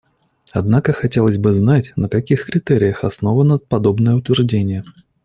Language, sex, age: Russian, male, 30-39